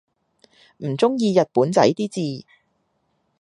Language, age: Cantonese, 30-39